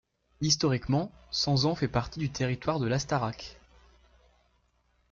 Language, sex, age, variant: French, male, under 19, Français de métropole